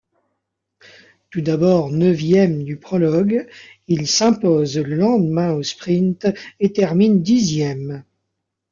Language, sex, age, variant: French, male, 40-49, Français de métropole